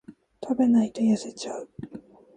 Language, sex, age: Japanese, female, 19-29